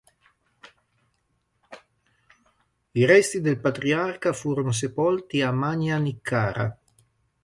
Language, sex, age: Italian, male, 50-59